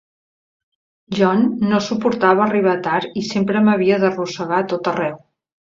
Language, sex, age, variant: Catalan, female, 50-59, Central